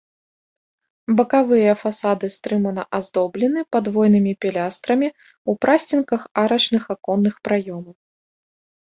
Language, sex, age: Belarusian, female, 19-29